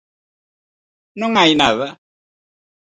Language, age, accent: Galician, 60-69, Normativo (estándar)